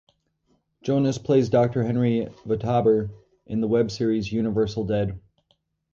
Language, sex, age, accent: English, male, 30-39, United States English